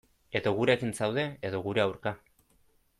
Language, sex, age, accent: Basque, male, 19-29, Erdialdekoa edo Nafarra (Gipuzkoa, Nafarroa)